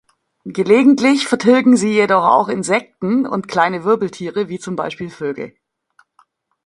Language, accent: German, Deutschland Deutsch